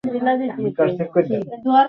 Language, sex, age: Bengali, male, 40-49